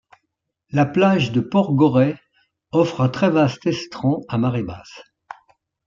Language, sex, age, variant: French, male, 70-79, Français de métropole